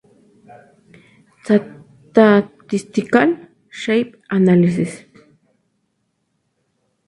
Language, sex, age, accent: Spanish, female, 19-29, México